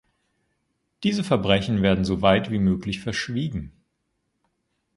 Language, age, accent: German, 19-29, Deutschland Deutsch